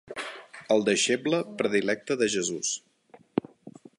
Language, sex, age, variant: Catalan, male, 40-49, Central